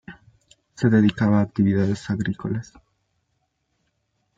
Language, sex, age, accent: Spanish, male, 19-29, Andino-Pacífico: Colombia, Perú, Ecuador, oeste de Bolivia y Venezuela andina